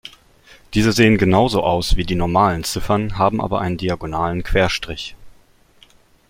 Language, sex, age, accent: German, male, 19-29, Deutschland Deutsch